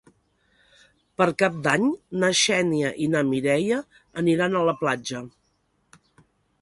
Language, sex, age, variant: Catalan, female, 50-59, Central